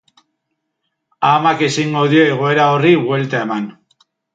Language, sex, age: Basque, male, 40-49